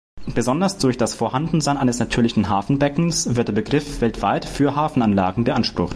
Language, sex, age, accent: German, male, 19-29, Deutschland Deutsch